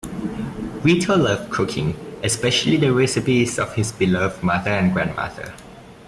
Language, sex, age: English, male, 19-29